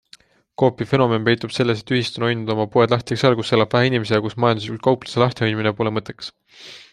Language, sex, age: Estonian, male, 19-29